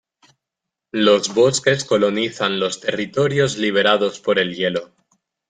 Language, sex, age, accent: Spanish, male, 19-29, España: Norte peninsular (Asturias, Castilla y León, Cantabria, País Vasco, Navarra, Aragón, La Rioja, Guadalajara, Cuenca)